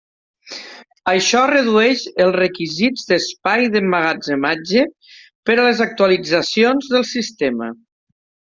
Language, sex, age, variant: Catalan, male, 40-49, Nord-Occidental